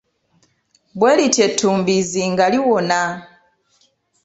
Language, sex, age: Ganda, female, 30-39